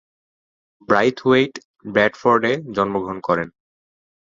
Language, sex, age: Bengali, male, 19-29